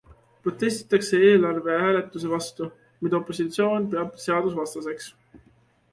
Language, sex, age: Estonian, male, 19-29